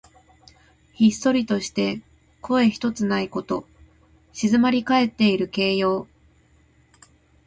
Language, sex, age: Japanese, female, 30-39